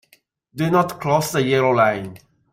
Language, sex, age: English, male, 40-49